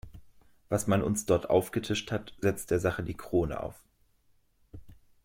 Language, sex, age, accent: German, male, 30-39, Deutschland Deutsch